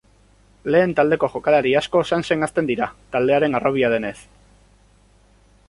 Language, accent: Basque, Erdialdekoa edo Nafarra (Gipuzkoa, Nafarroa)